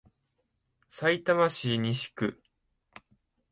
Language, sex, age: Japanese, male, 19-29